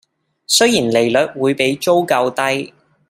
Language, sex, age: Cantonese, male, 19-29